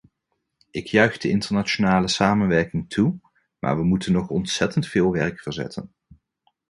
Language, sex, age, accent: Dutch, male, 30-39, Nederlands Nederlands